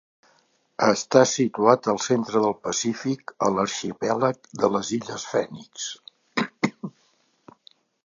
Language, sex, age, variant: Catalan, male, 60-69, Central